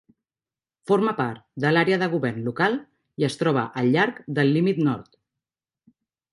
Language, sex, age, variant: Catalan, female, 40-49, Central